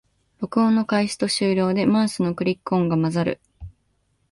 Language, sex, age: Japanese, female, 19-29